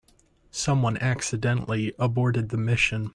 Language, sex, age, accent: English, male, 19-29, United States English